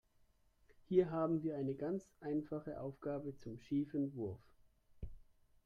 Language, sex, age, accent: German, male, 30-39, Deutschland Deutsch